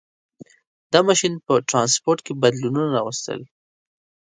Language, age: Pashto, 19-29